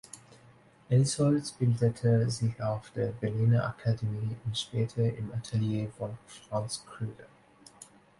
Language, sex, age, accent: German, male, 19-29, Deutschland Deutsch